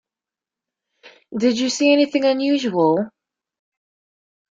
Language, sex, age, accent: English, female, under 19, United States English